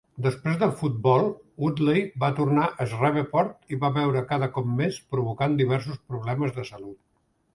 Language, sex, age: Catalan, male, 70-79